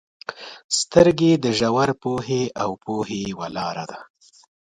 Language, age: Pashto, 30-39